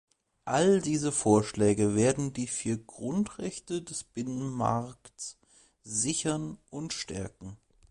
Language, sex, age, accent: German, male, 19-29, Deutschland Deutsch